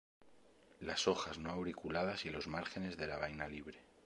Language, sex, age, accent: Spanish, male, 30-39, España: Sur peninsular (Andalucia, Extremadura, Murcia)